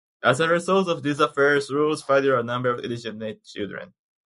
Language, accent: English, United States English